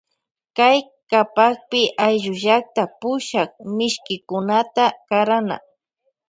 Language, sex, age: Loja Highland Quichua, female, 19-29